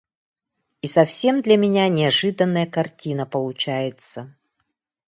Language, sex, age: Yakut, female, 50-59